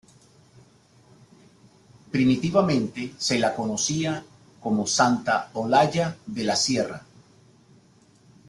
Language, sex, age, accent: Spanish, male, 50-59, Caribe: Cuba, Venezuela, Puerto Rico, República Dominicana, Panamá, Colombia caribeña, México caribeño, Costa del golfo de México